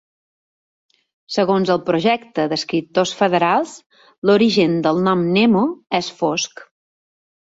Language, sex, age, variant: Catalan, female, 40-49, Balear